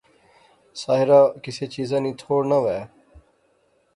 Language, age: Pahari-Potwari, 40-49